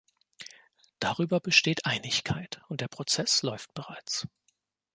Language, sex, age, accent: German, male, 30-39, Deutschland Deutsch